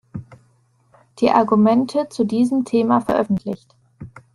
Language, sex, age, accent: German, female, 19-29, Deutschland Deutsch